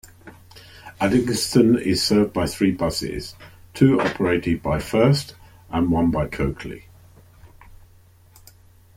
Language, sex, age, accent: English, male, 60-69, England English